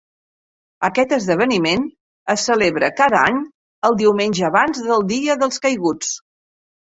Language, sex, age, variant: Catalan, female, 60-69, Central